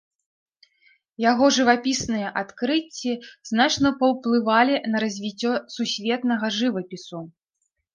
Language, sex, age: Belarusian, female, 30-39